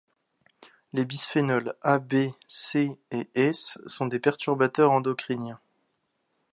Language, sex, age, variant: French, male, 19-29, Français de métropole